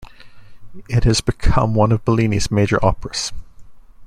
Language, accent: English, United States English